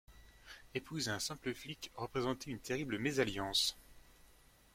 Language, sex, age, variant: French, male, 19-29, Français de métropole